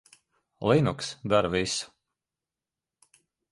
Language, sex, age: Latvian, male, 40-49